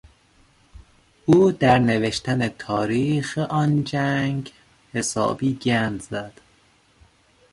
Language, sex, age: Persian, male, 19-29